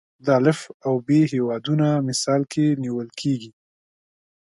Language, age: Pashto, 19-29